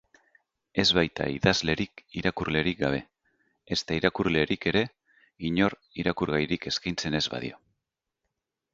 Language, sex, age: Basque, male, 40-49